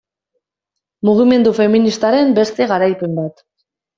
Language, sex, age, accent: Basque, female, 19-29, Erdialdekoa edo Nafarra (Gipuzkoa, Nafarroa)